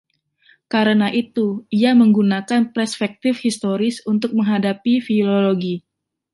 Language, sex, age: Indonesian, female, 19-29